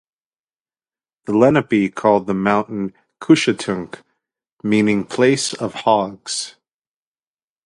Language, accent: English, United States English